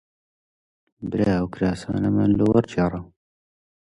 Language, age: Central Kurdish, 19-29